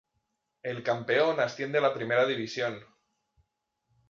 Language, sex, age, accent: Spanish, male, 30-39, España: Norte peninsular (Asturias, Castilla y León, Cantabria, País Vasco, Navarra, Aragón, La Rioja, Guadalajara, Cuenca)